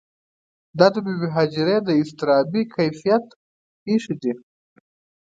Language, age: Pashto, 19-29